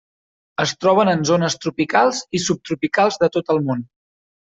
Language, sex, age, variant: Catalan, male, 19-29, Central